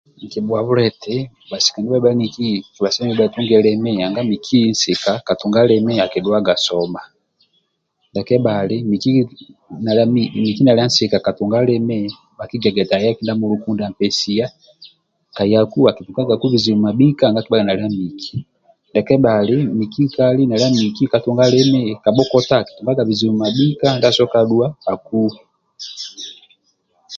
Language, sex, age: Amba (Uganda), male, 30-39